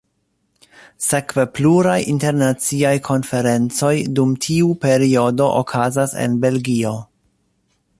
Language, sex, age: Esperanto, male, 40-49